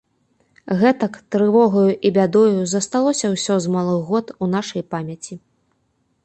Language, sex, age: Belarusian, female, 19-29